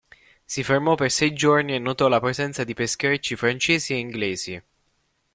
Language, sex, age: Italian, male, 19-29